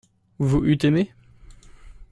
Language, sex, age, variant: French, male, under 19, Français de métropole